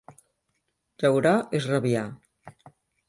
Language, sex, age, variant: Catalan, female, 50-59, Central